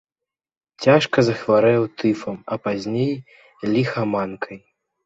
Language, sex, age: Belarusian, male, under 19